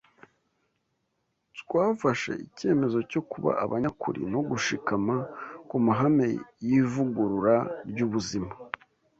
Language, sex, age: Kinyarwanda, male, 19-29